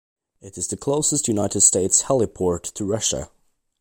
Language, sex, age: English, male, under 19